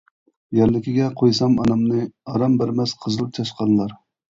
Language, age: Uyghur, 19-29